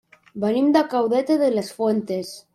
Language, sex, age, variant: Catalan, male, under 19, Central